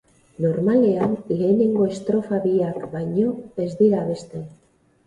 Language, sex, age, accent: Basque, female, 50-59, Erdialdekoa edo Nafarra (Gipuzkoa, Nafarroa)